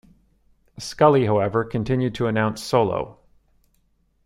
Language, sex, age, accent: English, male, 40-49, Canadian English